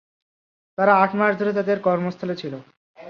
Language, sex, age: Bengali, male, 40-49